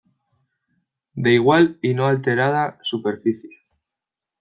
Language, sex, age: Spanish, male, 19-29